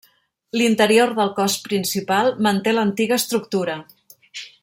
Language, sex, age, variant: Catalan, female, 50-59, Central